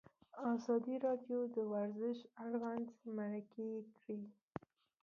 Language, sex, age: Pashto, female, under 19